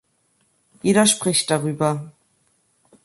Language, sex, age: German, male, under 19